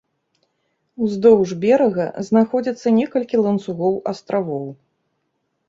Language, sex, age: Belarusian, female, 30-39